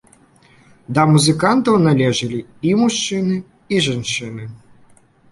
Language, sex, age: Belarusian, male, 19-29